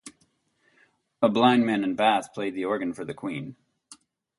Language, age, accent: English, 30-39, United States English